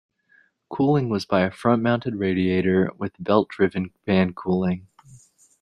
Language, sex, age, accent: English, male, 19-29, United States English